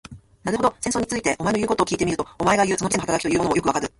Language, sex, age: Japanese, female, 40-49